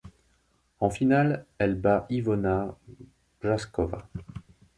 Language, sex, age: French, male, 40-49